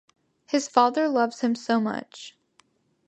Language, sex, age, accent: English, female, under 19, United States English